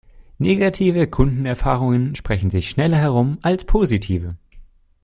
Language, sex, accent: German, male, Deutschland Deutsch